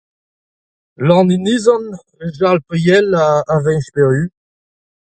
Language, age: Breton, 40-49